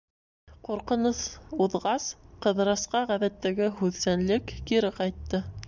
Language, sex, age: Bashkir, female, 19-29